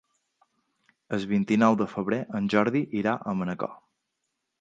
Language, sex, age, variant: Catalan, male, under 19, Balear